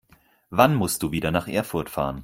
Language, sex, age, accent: German, male, 19-29, Deutschland Deutsch